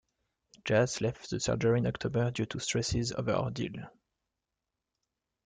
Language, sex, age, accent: English, male, 19-29, Irish English